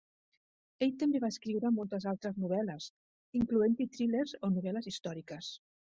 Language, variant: Catalan, Central